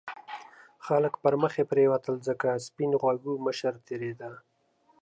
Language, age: Pashto, 30-39